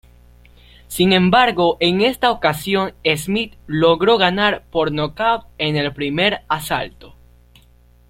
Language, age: Spanish, under 19